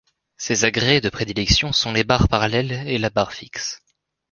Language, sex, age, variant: French, male, 19-29, Français de métropole